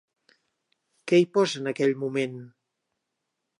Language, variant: Catalan, Septentrional